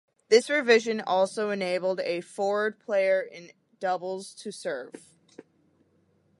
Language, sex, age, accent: English, female, under 19, United States English